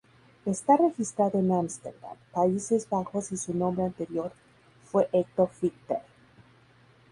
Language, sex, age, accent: Spanish, female, 30-39, México